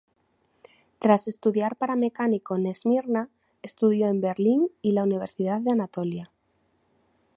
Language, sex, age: Spanish, female, 19-29